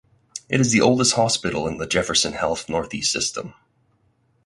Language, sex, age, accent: English, male, 30-39, United States English